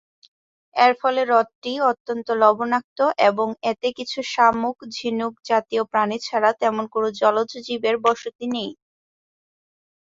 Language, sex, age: Bengali, female, 19-29